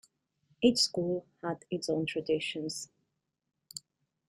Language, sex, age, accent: English, female, 40-49, England English